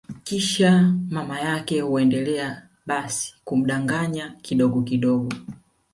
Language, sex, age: Swahili, female, 40-49